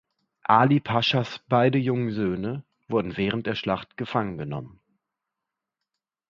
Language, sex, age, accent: German, male, 30-39, Deutschland Deutsch